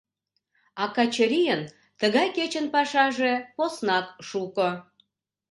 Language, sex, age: Mari, female, 40-49